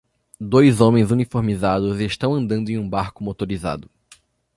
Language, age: Portuguese, 19-29